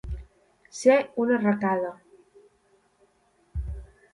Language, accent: Catalan, central